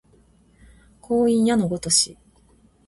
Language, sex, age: Japanese, female, 40-49